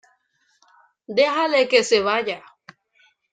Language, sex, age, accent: Spanish, male, under 19, Caribe: Cuba, Venezuela, Puerto Rico, República Dominicana, Panamá, Colombia caribeña, México caribeño, Costa del golfo de México